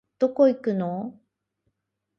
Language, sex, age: Japanese, female, 40-49